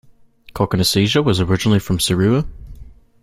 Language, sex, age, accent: English, male, under 19, United States English